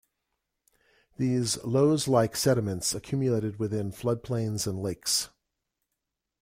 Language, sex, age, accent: English, male, 70-79, United States English